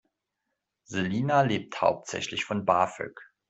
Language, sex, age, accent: German, male, 40-49, Deutschland Deutsch